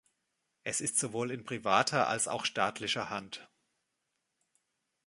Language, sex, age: German, male, 30-39